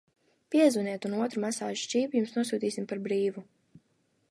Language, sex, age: Latvian, female, under 19